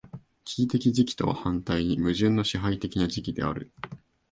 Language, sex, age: Japanese, male, 19-29